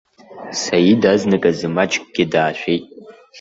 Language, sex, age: Abkhazian, male, under 19